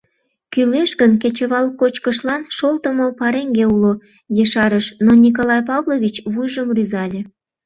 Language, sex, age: Mari, female, 19-29